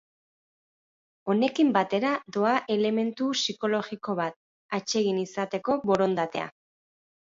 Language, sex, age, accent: Basque, female, 30-39, Batua